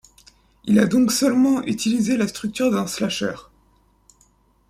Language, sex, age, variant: French, male, under 19, Français de métropole